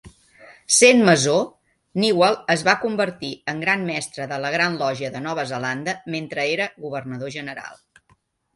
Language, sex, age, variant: Catalan, female, 50-59, Central